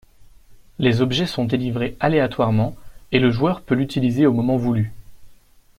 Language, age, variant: French, 19-29, Français de métropole